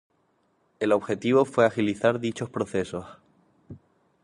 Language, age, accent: Spanish, 19-29, España: Islas Canarias